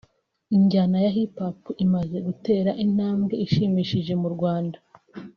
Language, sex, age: Kinyarwanda, female, 19-29